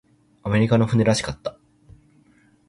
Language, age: Japanese, 19-29